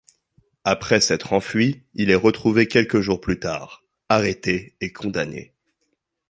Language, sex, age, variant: French, male, 19-29, Français de métropole